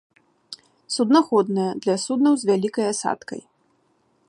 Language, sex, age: Belarusian, female, 19-29